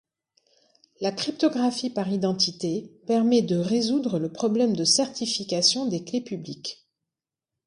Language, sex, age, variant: French, female, 40-49, Français de métropole